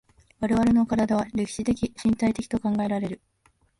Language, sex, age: Japanese, female, 19-29